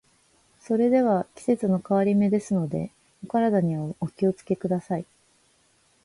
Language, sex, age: Japanese, female, 19-29